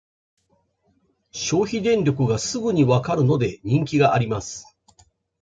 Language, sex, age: Japanese, male, 50-59